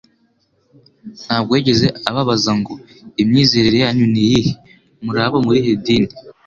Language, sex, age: Kinyarwanda, male, under 19